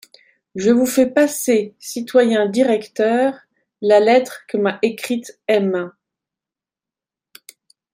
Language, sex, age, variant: French, female, 40-49, Français de métropole